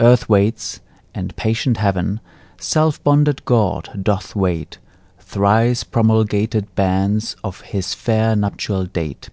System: none